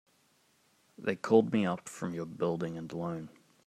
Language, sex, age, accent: English, male, 19-29, Australian English